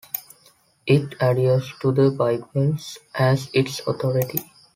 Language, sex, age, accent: English, male, 19-29, India and South Asia (India, Pakistan, Sri Lanka)